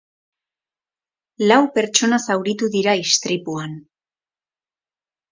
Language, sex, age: Basque, female, 19-29